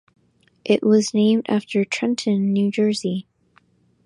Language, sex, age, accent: English, female, under 19, United States English